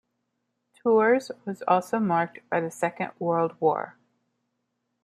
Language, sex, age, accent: English, female, 19-29, United States English